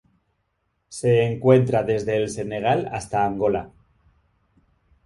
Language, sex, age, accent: Spanish, male, 30-39, España: Norte peninsular (Asturias, Castilla y León, Cantabria, País Vasco, Navarra, Aragón, La Rioja, Guadalajara, Cuenca)